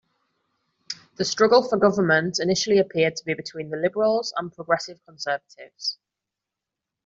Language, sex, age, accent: English, female, 19-29, England English